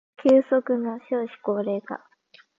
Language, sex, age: Japanese, female, under 19